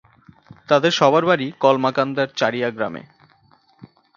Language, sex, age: Bengali, male, 19-29